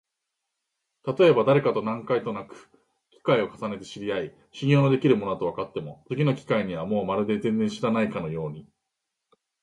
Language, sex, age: Japanese, male, 40-49